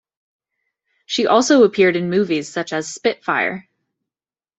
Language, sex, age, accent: English, female, 19-29, United States English